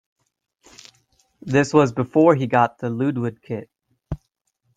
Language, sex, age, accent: English, male, 30-39, United States English